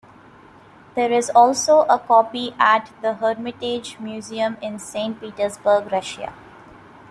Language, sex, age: English, female, 19-29